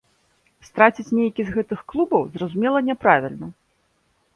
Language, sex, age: Belarusian, female, 30-39